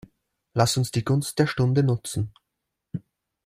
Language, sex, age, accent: German, male, 30-39, Österreichisches Deutsch